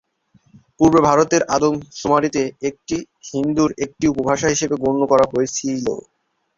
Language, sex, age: Bengali, male, under 19